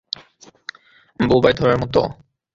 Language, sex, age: Bengali, male, 19-29